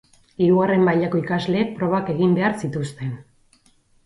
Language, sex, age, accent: Basque, female, 40-49, Erdialdekoa edo Nafarra (Gipuzkoa, Nafarroa)